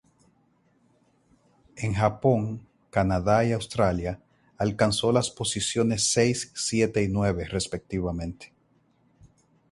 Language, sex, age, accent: Spanish, male, 40-49, Caribe: Cuba, Venezuela, Puerto Rico, República Dominicana, Panamá, Colombia caribeña, México caribeño, Costa del golfo de México